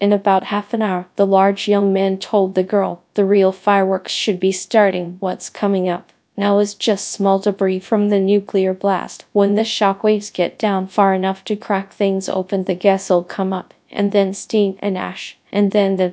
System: TTS, GradTTS